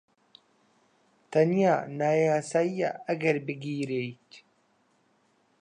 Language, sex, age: Central Kurdish, male, 19-29